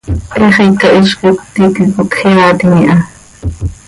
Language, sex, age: Seri, female, 30-39